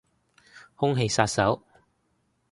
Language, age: Cantonese, 30-39